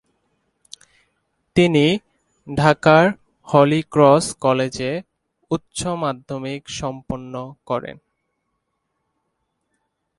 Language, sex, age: Bengali, male, 19-29